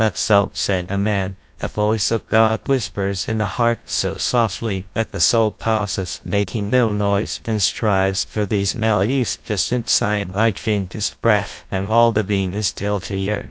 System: TTS, GlowTTS